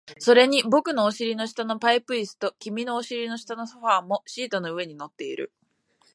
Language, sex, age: Japanese, female, 19-29